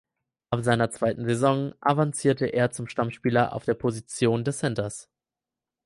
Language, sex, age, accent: German, male, 19-29, Deutschland Deutsch